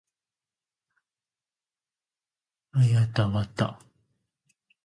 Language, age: Japanese, 19-29